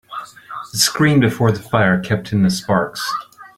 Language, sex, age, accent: English, male, 40-49, United States English